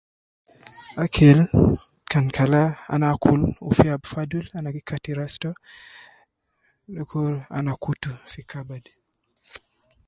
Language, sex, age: Nubi, male, 19-29